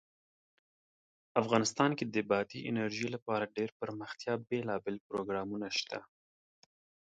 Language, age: Pashto, 30-39